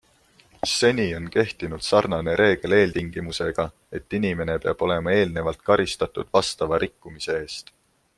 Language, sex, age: Estonian, male, 19-29